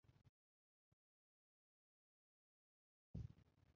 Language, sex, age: Arabic, female, 19-29